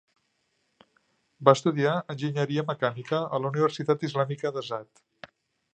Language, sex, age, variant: Catalan, male, 60-69, Central